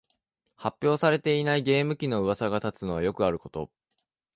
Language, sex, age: Japanese, male, 19-29